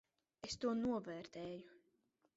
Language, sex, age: Latvian, female, under 19